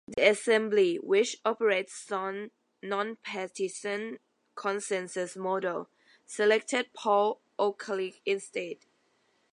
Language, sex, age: English, female, 19-29